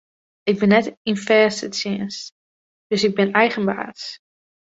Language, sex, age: Western Frisian, female, under 19